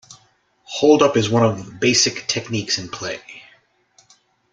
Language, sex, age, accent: English, male, 40-49, United States English